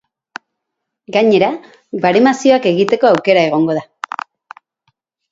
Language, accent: Basque, Mendebalekoa (Araba, Bizkaia, Gipuzkoako mendebaleko herri batzuk)